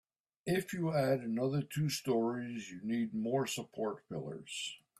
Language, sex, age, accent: English, male, 70-79, Canadian English